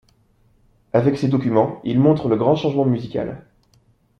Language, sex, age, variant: French, male, 30-39, Français de métropole